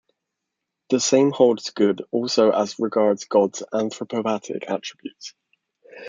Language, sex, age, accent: English, male, 19-29, England English